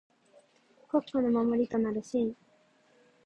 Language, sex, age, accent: Japanese, female, 19-29, 日本人